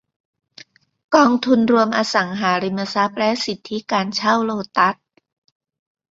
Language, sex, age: Thai, female, 50-59